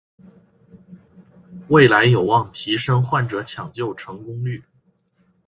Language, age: Chinese, 19-29